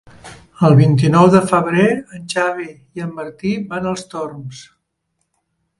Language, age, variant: Catalan, 50-59, Central